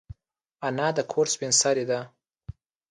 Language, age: Pashto, under 19